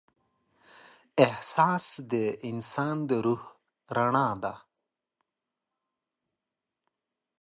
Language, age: Pashto, 30-39